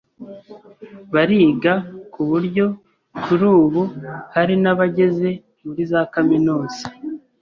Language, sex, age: Kinyarwanda, male, 30-39